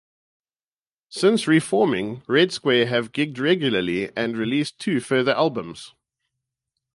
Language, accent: English, Southern African (South Africa, Zimbabwe, Namibia)